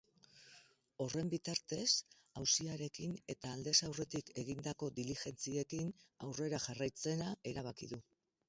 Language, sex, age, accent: Basque, female, 60-69, Mendebalekoa (Araba, Bizkaia, Gipuzkoako mendebaleko herri batzuk)